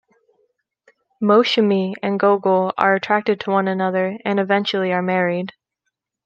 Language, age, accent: English, 19-29, United States English